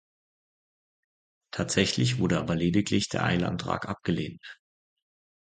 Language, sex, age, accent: German, male, 30-39, Deutschland Deutsch